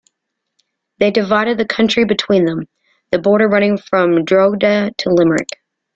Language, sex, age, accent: English, female, 30-39, United States English